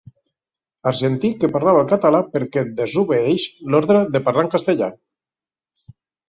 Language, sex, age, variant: Catalan, male, 40-49, Central